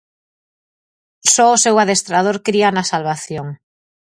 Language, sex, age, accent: Galician, female, 40-49, Normativo (estándar)